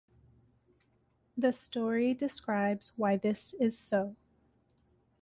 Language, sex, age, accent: English, female, 19-29, Canadian English